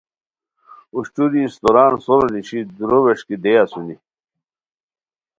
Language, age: Khowar, 40-49